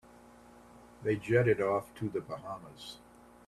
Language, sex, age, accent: English, male, 70-79, United States English